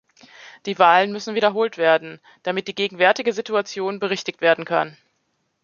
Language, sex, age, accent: German, female, 30-39, Deutschland Deutsch